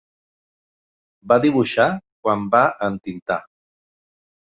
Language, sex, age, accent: Catalan, male, 50-59, Neutre